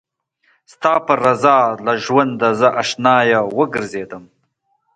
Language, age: Pashto, 40-49